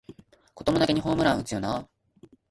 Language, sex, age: Japanese, male, 19-29